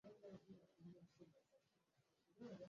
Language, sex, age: Swahili, male, 30-39